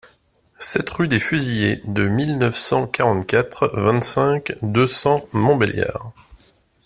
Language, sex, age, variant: French, male, 30-39, Français de métropole